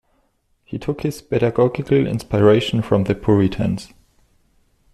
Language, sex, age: English, male, 30-39